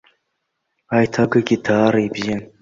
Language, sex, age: Abkhazian, male, under 19